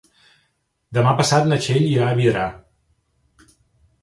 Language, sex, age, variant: Catalan, male, 40-49, Central